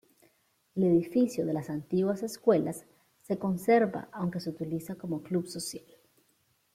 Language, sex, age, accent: Spanish, female, 30-39, América central